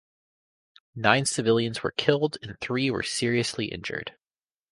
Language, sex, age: English, female, 19-29